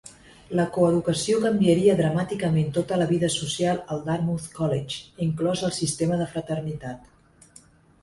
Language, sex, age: Catalan, female, 40-49